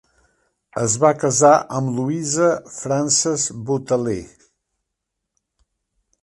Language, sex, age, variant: Catalan, male, 70-79, Central